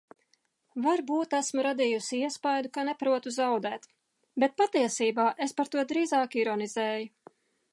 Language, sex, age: Latvian, female, 40-49